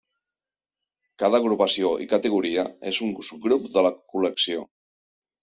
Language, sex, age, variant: Catalan, male, 50-59, Central